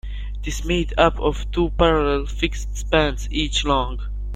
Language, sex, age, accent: English, male, 19-29, United States English